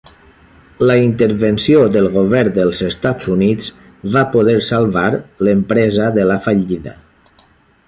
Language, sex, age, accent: Catalan, male, 50-59, valencià